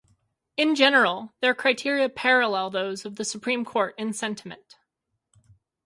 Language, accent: English, United States English